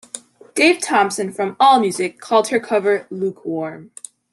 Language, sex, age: English, female, under 19